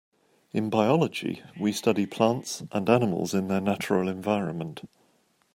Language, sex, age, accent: English, male, 50-59, England English